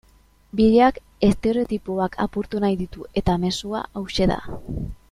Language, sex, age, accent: Basque, female, 19-29, Mendebalekoa (Araba, Bizkaia, Gipuzkoako mendebaleko herri batzuk)